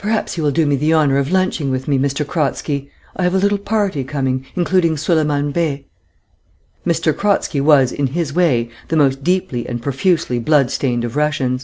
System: none